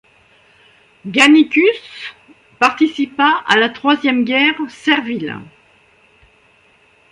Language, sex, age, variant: French, female, 60-69, Français de métropole